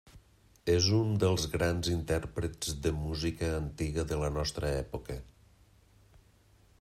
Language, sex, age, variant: Catalan, male, 50-59, Nord-Occidental